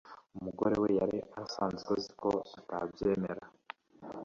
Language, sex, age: Kinyarwanda, male, 19-29